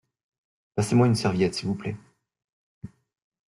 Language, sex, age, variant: French, male, 19-29, Français de métropole